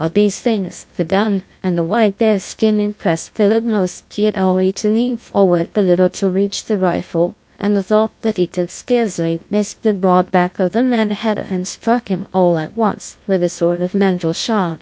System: TTS, GlowTTS